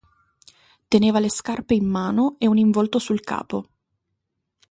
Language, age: Italian, 19-29